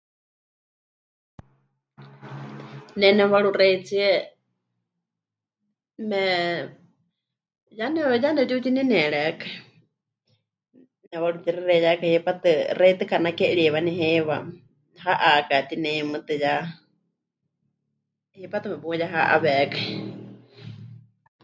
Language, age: Huichol, 30-39